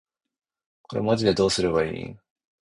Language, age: Japanese, 30-39